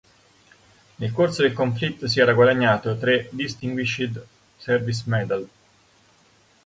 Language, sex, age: Italian, male, 30-39